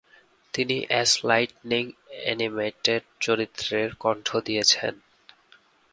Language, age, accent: Bengali, 19-29, প্রমিত